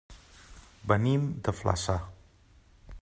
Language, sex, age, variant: Catalan, male, 40-49, Central